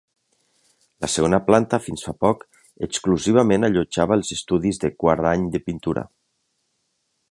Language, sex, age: Catalan, male, 40-49